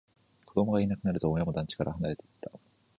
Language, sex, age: Japanese, male, 19-29